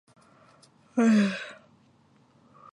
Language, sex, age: English, female, 19-29